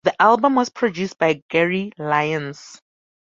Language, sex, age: English, female, 19-29